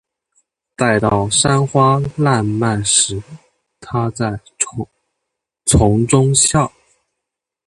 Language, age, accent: Chinese, 19-29, 出生地：江西省